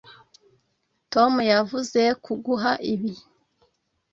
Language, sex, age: Kinyarwanda, female, 19-29